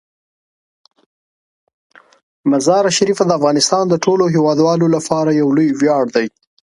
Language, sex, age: Pashto, male, 30-39